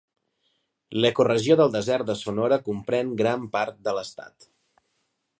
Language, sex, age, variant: Catalan, male, 30-39, Central